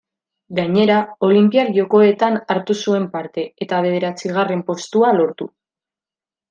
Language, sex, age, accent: Basque, female, 19-29, Mendebalekoa (Araba, Bizkaia, Gipuzkoako mendebaleko herri batzuk)